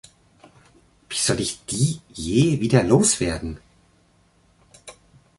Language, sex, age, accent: German, male, 50-59, Deutschland Deutsch